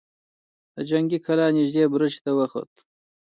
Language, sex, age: Pashto, male, 30-39